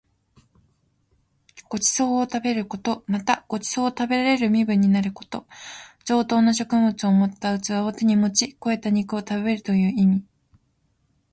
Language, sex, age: Japanese, female, 19-29